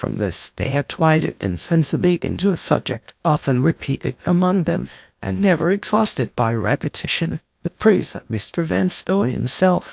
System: TTS, GlowTTS